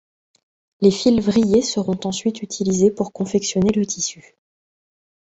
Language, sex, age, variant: French, female, 30-39, Français de métropole